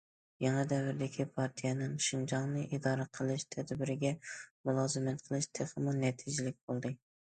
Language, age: Uyghur, 19-29